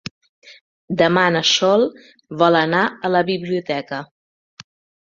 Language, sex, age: Catalan, female, 50-59